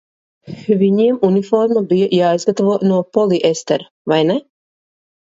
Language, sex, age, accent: Latvian, female, 40-49, Riga